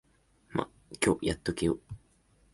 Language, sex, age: Japanese, male, 19-29